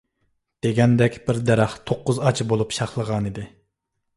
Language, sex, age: Uyghur, male, 19-29